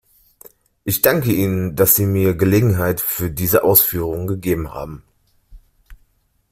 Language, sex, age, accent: German, male, 19-29, Deutschland Deutsch